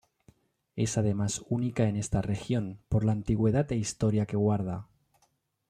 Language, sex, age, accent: Spanish, male, 40-49, España: Norte peninsular (Asturias, Castilla y León, Cantabria, País Vasco, Navarra, Aragón, La Rioja, Guadalajara, Cuenca)